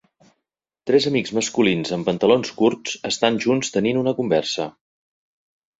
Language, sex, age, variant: Catalan, male, 40-49, Central